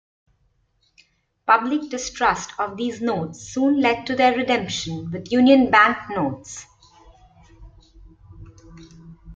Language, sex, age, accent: English, female, 40-49, India and South Asia (India, Pakistan, Sri Lanka)